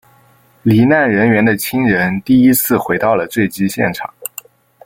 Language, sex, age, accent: Chinese, male, under 19, 出生地：浙江省